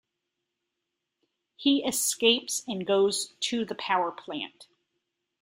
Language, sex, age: English, female, 50-59